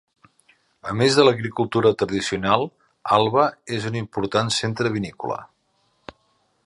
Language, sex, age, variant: Catalan, male, 50-59, Central